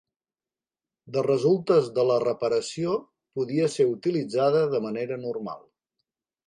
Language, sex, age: Catalan, male, 50-59